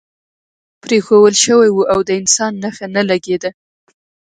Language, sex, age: Pashto, female, 19-29